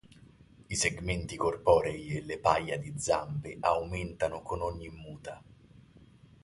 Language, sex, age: Italian, male, 19-29